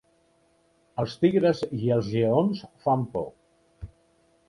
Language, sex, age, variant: Catalan, male, 50-59, Central